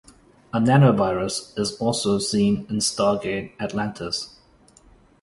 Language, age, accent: English, 19-29, New Zealand English